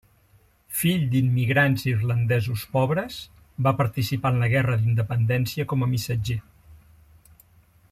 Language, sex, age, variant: Catalan, male, 50-59, Central